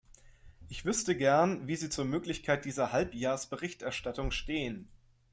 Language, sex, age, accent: German, male, 30-39, Deutschland Deutsch